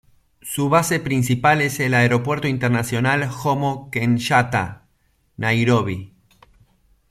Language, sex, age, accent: Spanish, male, 40-49, Rioplatense: Argentina, Uruguay, este de Bolivia, Paraguay